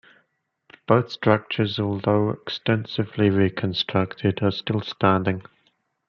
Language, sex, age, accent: English, male, 19-29, England English